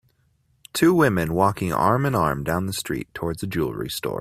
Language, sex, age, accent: English, male, 19-29, United States English